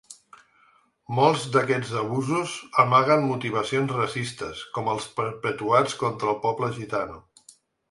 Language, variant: Catalan, Central